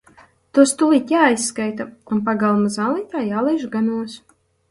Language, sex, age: Latvian, female, 19-29